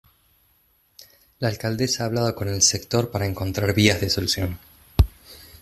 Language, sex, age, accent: Spanish, male, 30-39, Rioplatense: Argentina, Uruguay, este de Bolivia, Paraguay